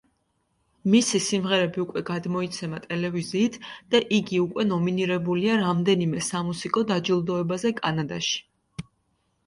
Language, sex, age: Georgian, female, 19-29